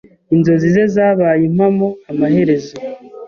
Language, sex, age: Kinyarwanda, male, 30-39